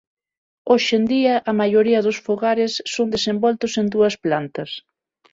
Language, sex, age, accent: Galician, female, 30-39, Normativo (estándar); Neofalante